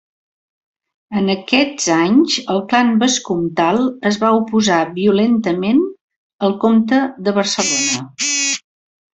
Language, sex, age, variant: Catalan, female, 60-69, Central